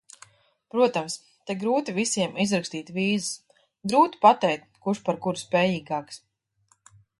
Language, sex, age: Latvian, female, 30-39